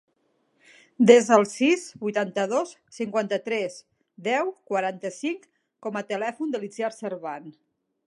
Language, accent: Catalan, central; nord-occidental